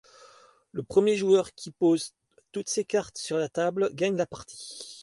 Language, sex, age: French, male, 40-49